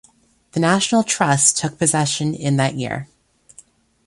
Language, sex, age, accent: English, female, under 19, United States English